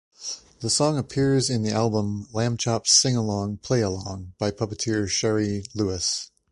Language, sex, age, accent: English, male, 30-39, United States English